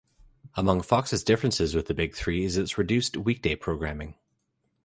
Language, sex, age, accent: English, male, 30-39, Canadian English